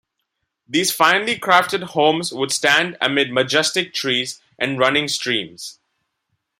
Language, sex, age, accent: English, male, under 19, India and South Asia (India, Pakistan, Sri Lanka)